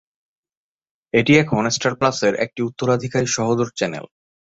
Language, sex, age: Bengali, male, 19-29